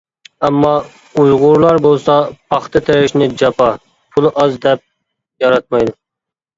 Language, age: Uyghur, 19-29